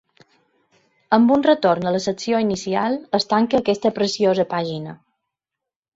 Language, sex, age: Catalan, female, 50-59